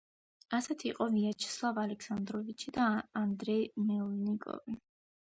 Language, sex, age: Georgian, female, under 19